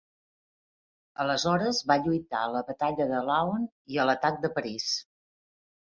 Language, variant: Catalan, Central